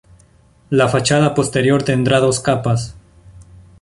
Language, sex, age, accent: Spanish, male, 19-29, Andino-Pacífico: Colombia, Perú, Ecuador, oeste de Bolivia y Venezuela andina